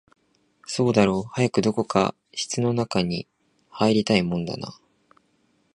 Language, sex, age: Japanese, male, 19-29